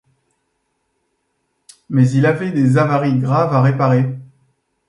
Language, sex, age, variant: French, male, 30-39, Français de métropole